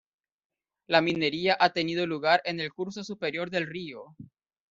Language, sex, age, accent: Spanish, male, 19-29, América central